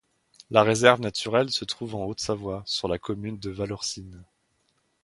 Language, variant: French, Français de métropole